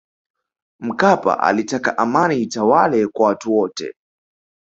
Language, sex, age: Swahili, male, 19-29